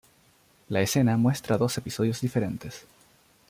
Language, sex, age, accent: Spanish, male, 19-29, Chileno: Chile, Cuyo